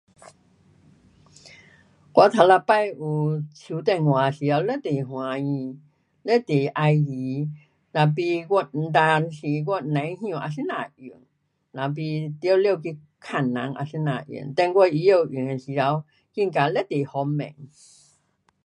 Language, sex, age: Pu-Xian Chinese, female, 70-79